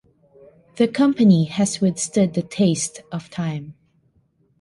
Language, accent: English, Filipino